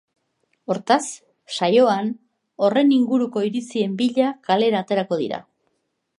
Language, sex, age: Basque, female, 50-59